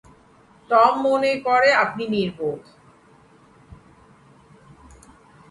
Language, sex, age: Bengali, female, 40-49